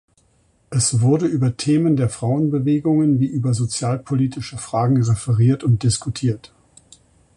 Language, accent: German, Deutschland Deutsch